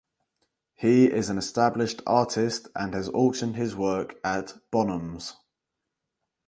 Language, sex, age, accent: English, male, 19-29, England English